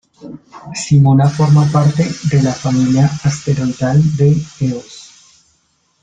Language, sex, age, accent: Spanish, male, 30-39, Andino-Pacífico: Colombia, Perú, Ecuador, oeste de Bolivia y Venezuela andina